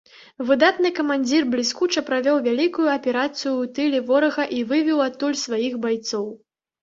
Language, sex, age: Belarusian, female, 19-29